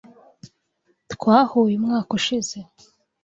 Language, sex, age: Kinyarwanda, female, 19-29